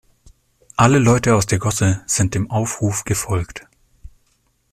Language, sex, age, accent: German, male, 19-29, Deutschland Deutsch